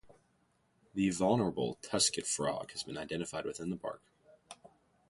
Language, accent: English, United States English